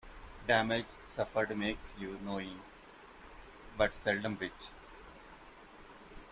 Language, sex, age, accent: English, male, 40-49, India and South Asia (India, Pakistan, Sri Lanka)